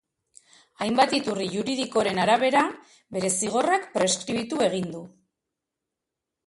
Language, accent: Basque, Mendebalekoa (Araba, Bizkaia, Gipuzkoako mendebaleko herri batzuk)